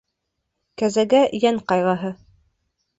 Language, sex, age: Bashkir, female, 19-29